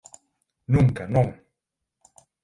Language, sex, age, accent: Galician, male, 19-29, Atlántico (seseo e gheada); Normativo (estándar)